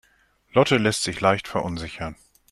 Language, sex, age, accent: German, male, 50-59, Deutschland Deutsch